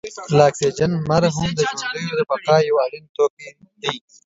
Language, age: Pashto, 19-29